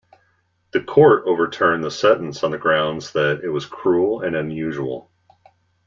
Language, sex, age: English, male, 40-49